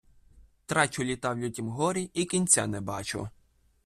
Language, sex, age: Ukrainian, male, under 19